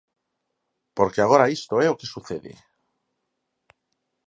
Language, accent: Galician, Normativo (estándar)